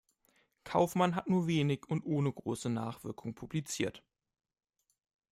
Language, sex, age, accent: German, male, 19-29, Deutschland Deutsch